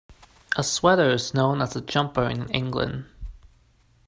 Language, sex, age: English, male, 19-29